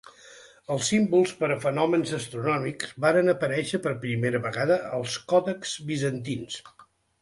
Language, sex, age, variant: Catalan, male, 60-69, Central